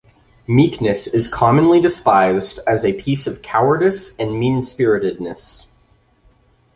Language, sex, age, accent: English, male, 19-29, United States English